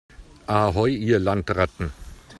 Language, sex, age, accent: German, male, 50-59, Deutschland Deutsch